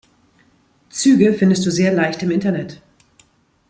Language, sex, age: German, female, 40-49